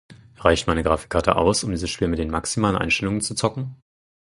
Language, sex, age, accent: German, male, 19-29, Deutschland Deutsch